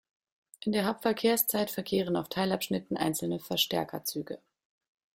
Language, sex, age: German, female, 30-39